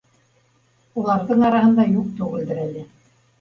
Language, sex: Bashkir, female